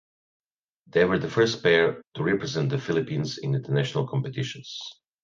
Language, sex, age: English, male, 50-59